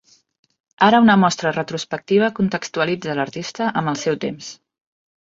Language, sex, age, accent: Catalan, female, 30-39, Barcelona